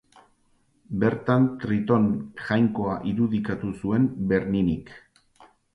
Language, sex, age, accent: Basque, male, 40-49, Erdialdekoa edo Nafarra (Gipuzkoa, Nafarroa)